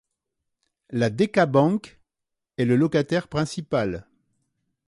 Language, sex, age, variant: French, male, 60-69, Français de métropole